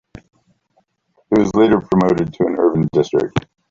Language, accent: English, United States English